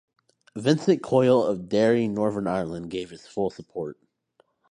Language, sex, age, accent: English, male, under 19, United States English